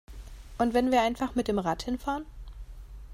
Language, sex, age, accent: German, female, 19-29, Deutschland Deutsch